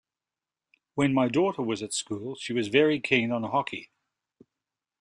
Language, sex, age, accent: English, male, 50-59, Australian English